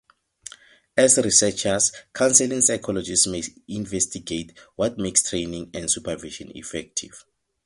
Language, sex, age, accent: English, male, 30-39, Southern African (South Africa, Zimbabwe, Namibia)